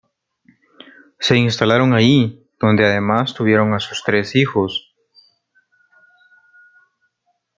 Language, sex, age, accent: Spanish, male, 19-29, América central